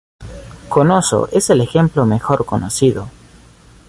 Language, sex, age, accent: Spanish, male, 19-29, Caribe: Cuba, Venezuela, Puerto Rico, República Dominicana, Panamá, Colombia caribeña, México caribeño, Costa del golfo de México